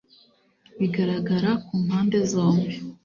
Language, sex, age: Kinyarwanda, female, 19-29